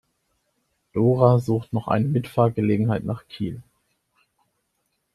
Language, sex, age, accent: German, male, 19-29, Deutschland Deutsch